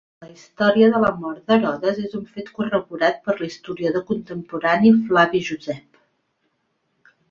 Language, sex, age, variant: Catalan, female, 30-39, Central